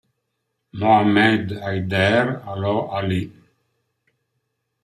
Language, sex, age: Italian, male, 60-69